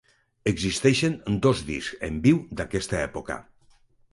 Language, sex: Catalan, male